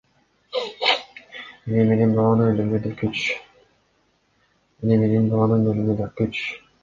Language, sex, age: Kyrgyz, male, under 19